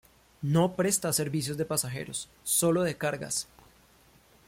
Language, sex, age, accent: Spanish, male, 30-39, Andino-Pacífico: Colombia, Perú, Ecuador, oeste de Bolivia y Venezuela andina